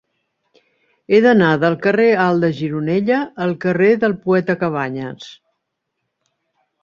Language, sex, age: Catalan, female, 60-69